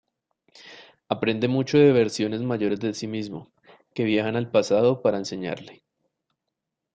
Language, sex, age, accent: Spanish, male, 19-29, Caribe: Cuba, Venezuela, Puerto Rico, República Dominicana, Panamá, Colombia caribeña, México caribeño, Costa del golfo de México